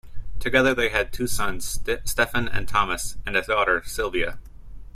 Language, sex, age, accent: English, male, 19-29, United States English